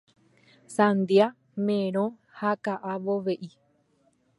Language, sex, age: Guarani, female, 19-29